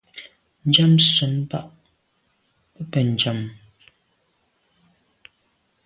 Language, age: Medumba, 30-39